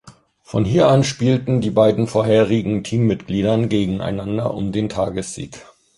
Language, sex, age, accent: German, male, 40-49, Deutschland Deutsch